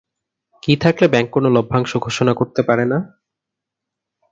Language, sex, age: Bengali, male, 19-29